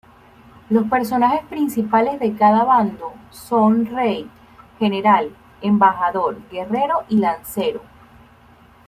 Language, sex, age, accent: Spanish, female, 19-29, Caribe: Cuba, Venezuela, Puerto Rico, República Dominicana, Panamá, Colombia caribeña, México caribeño, Costa del golfo de México